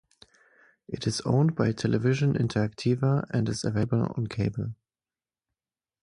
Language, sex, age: English, male, 19-29